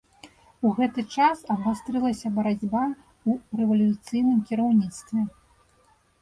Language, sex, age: Belarusian, female, 30-39